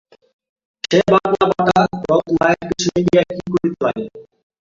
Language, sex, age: Bengali, male, 19-29